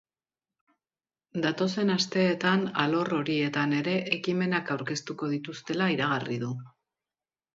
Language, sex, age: Basque, female, 50-59